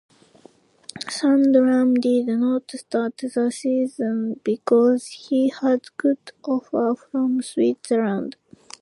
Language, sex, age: English, female, under 19